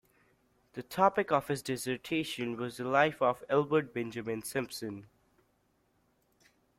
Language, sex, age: English, male, under 19